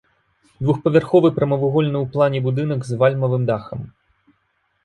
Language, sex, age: Belarusian, male, 19-29